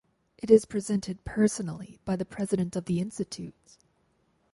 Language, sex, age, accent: English, female, 19-29, United States English